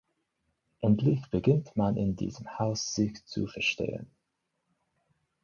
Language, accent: German, Deutschland Deutsch